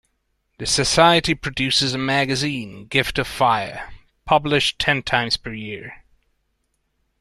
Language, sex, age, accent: English, male, 19-29, United States English